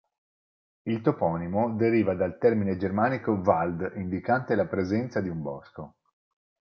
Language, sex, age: Italian, male, 40-49